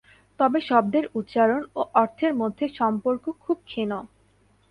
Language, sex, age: Bengali, female, 19-29